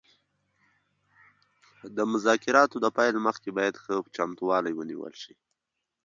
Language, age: Pashto, 19-29